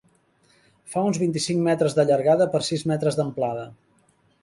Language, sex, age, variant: Catalan, male, 50-59, Central